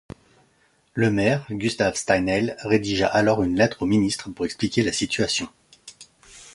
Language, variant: French, Français de métropole